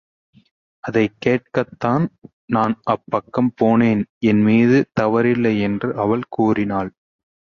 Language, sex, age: Tamil, male, 19-29